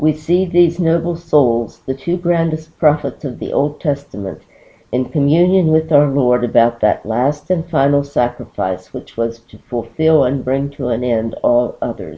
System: none